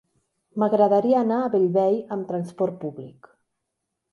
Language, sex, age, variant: Catalan, female, 40-49, Central